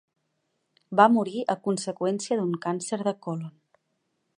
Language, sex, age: Catalan, female, 30-39